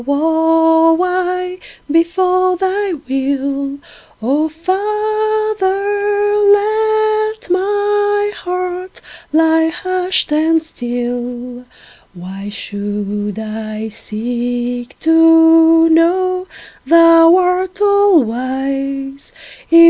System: none